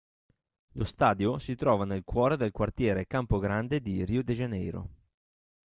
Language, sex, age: Italian, male, 30-39